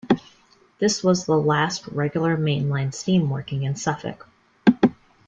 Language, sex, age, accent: English, female, 19-29, Canadian English